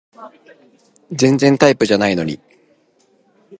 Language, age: Japanese, 19-29